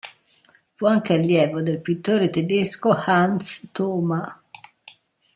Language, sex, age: Italian, female, 60-69